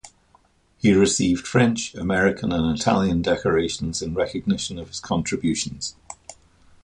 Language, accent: English, Irish English